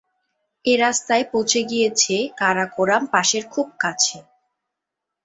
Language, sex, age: Bengali, female, under 19